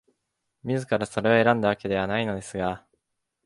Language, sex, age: Japanese, male, 19-29